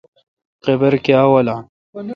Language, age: Kalkoti, 19-29